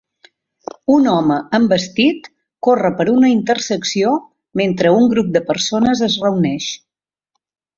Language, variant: Catalan, Central